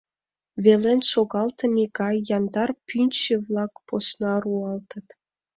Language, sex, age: Mari, female, 19-29